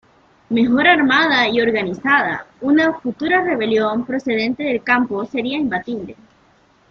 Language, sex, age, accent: Spanish, female, 19-29, América central